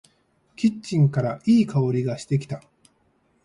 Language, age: Japanese, 50-59